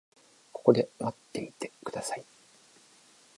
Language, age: Japanese, 50-59